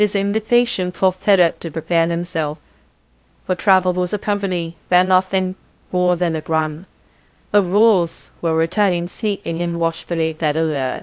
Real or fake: fake